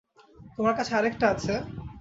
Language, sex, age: Bengali, male, 19-29